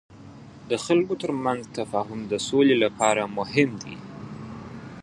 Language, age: Pashto, 19-29